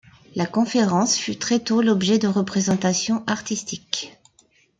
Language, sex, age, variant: French, female, 50-59, Français de métropole